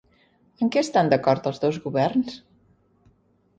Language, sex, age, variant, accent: Catalan, female, 60-69, Central, central